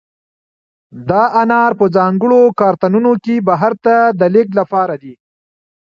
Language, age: Pashto, 40-49